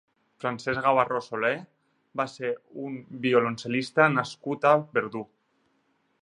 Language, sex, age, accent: Catalan, male, 30-39, Tortosí